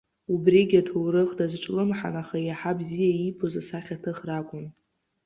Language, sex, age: Abkhazian, female, 19-29